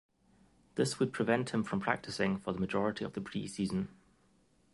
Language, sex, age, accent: English, male, 19-29, Scottish English